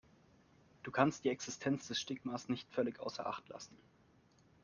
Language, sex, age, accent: German, male, 19-29, Deutschland Deutsch